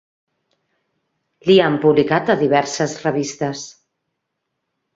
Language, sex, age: Catalan, female, 40-49